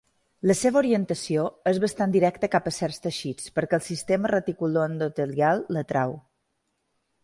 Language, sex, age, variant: Catalan, female, 40-49, Balear